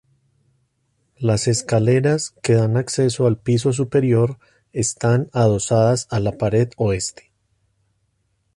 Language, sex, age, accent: Spanish, male, 30-39, Andino-Pacífico: Colombia, Perú, Ecuador, oeste de Bolivia y Venezuela andina